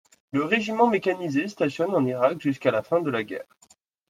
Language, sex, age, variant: French, male, 19-29, Français de métropole